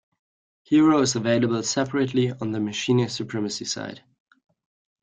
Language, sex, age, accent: English, male, 19-29, England English